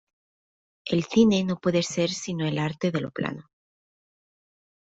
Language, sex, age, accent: Spanish, female, 19-29, España: Sur peninsular (Andalucia, Extremadura, Murcia)